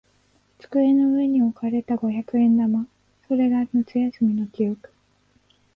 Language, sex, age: Japanese, female, 19-29